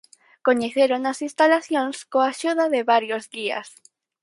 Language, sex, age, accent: Galician, female, under 19, Normativo (estándar)